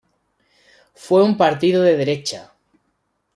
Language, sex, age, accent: Spanish, male, 30-39, España: Sur peninsular (Andalucia, Extremadura, Murcia)